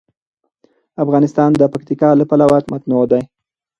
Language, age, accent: Pashto, 30-39, پکتیا ولایت، احمدزی